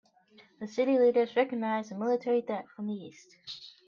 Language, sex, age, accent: English, female, under 19, United States English